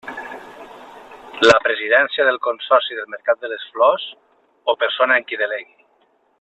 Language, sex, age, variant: Catalan, male, 40-49, Nord-Occidental